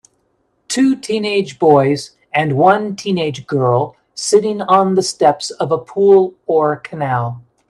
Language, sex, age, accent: English, male, 50-59, United States English